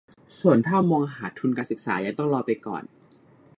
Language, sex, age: Thai, male, 19-29